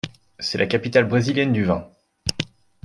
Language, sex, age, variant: French, male, 19-29, Français de métropole